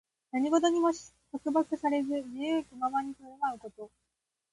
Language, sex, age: Japanese, female, 19-29